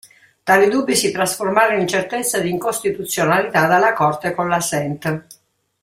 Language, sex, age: Italian, female, 60-69